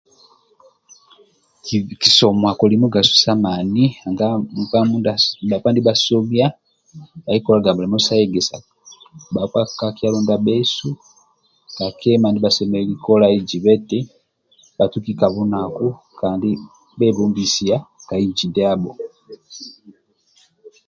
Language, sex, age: Amba (Uganda), male, 30-39